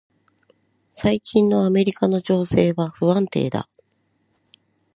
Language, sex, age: Japanese, female, 40-49